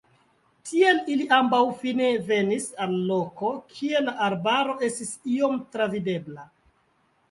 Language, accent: Esperanto, Internacia